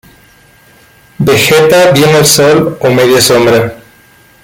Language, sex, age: Spanish, male, 19-29